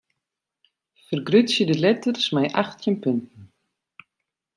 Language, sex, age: Western Frisian, female, 30-39